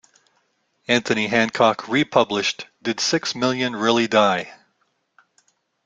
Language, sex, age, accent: English, male, 60-69, United States English